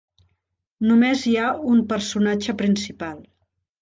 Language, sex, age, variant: Catalan, female, 40-49, Central